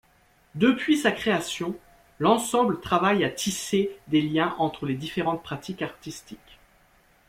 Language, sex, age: French, male, 30-39